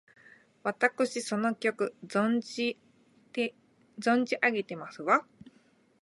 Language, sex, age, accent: Japanese, female, 30-39, 日本人